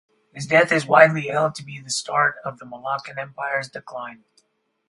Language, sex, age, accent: English, male, 40-49, United States English